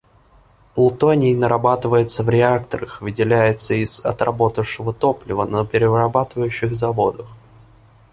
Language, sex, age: Russian, male, 19-29